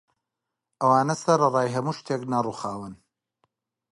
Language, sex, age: Central Kurdish, male, 30-39